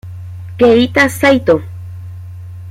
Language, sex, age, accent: Spanish, female, 30-39, América central